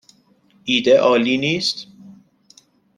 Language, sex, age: Persian, male, 19-29